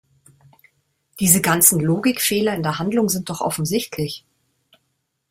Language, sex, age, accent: German, female, 50-59, Deutschland Deutsch